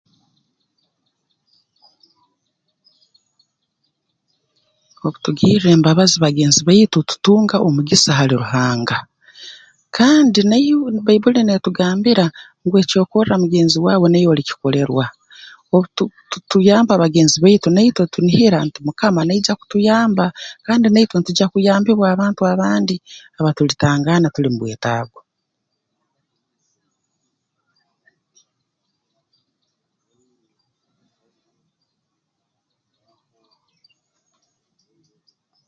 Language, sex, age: Tooro, female, 40-49